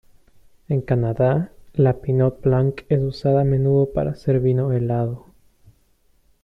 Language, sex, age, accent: Spanish, male, 19-29, Andino-Pacífico: Colombia, Perú, Ecuador, oeste de Bolivia y Venezuela andina